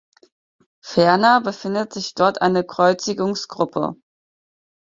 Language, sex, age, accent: German, female, 19-29, Deutschland Deutsch